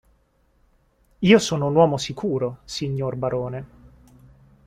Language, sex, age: Italian, male, 19-29